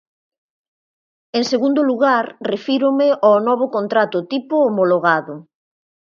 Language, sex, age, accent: Galician, female, 40-49, Normativo (estándar)